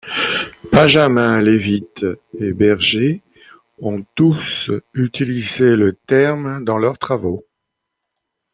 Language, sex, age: French, male, 50-59